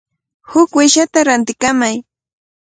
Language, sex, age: Cajatambo North Lima Quechua, female, 30-39